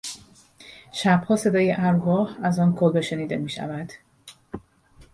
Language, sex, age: Persian, female, 40-49